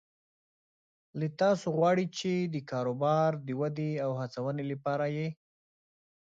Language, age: Pashto, 30-39